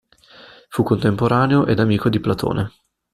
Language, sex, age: Italian, male, 19-29